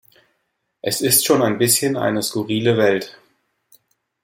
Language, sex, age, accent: German, male, 19-29, Deutschland Deutsch